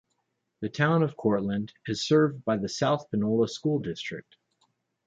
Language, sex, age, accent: English, male, 40-49, United States English